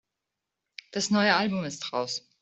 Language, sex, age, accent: German, female, 30-39, Deutschland Deutsch